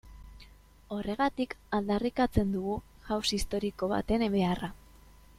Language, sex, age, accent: Basque, female, 19-29, Mendebalekoa (Araba, Bizkaia, Gipuzkoako mendebaleko herri batzuk)